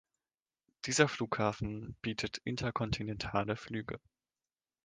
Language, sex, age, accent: German, male, 19-29, Deutschland Deutsch